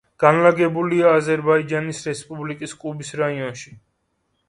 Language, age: Georgian, 19-29